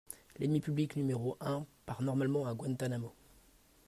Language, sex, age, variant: French, male, 30-39, Français de métropole